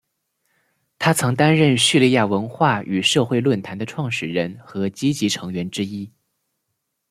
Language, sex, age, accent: Chinese, male, 19-29, 出生地：湖北省